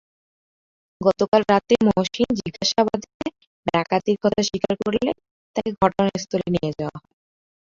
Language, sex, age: Bengali, female, 19-29